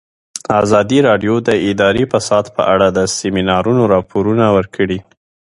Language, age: Pashto, 30-39